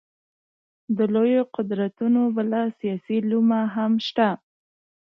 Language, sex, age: Pashto, female, 19-29